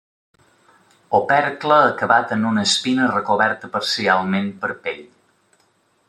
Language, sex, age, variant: Catalan, male, 30-39, Balear